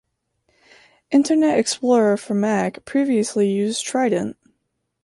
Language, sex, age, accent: English, female, under 19, United States English